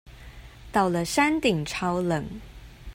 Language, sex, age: Chinese, female, 30-39